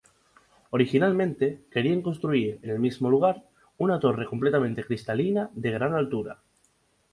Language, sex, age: Spanish, male, 19-29